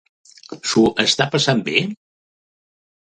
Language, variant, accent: Catalan, Central, central